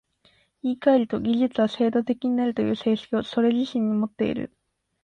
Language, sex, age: Japanese, female, under 19